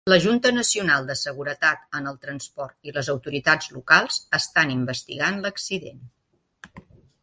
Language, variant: Catalan, Central